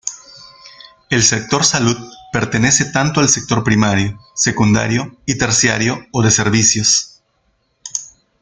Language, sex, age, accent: Spanish, male, 40-49, Andino-Pacífico: Colombia, Perú, Ecuador, oeste de Bolivia y Venezuela andina